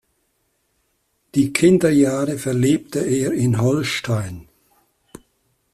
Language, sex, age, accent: German, male, 70-79, Schweizerdeutsch